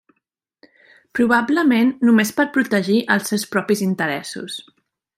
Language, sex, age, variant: Catalan, female, 30-39, Central